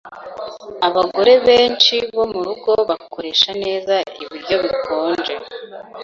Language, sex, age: Kinyarwanda, female, 19-29